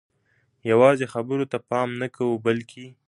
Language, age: Pashto, 19-29